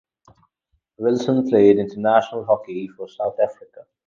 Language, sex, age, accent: English, male, 19-29, England English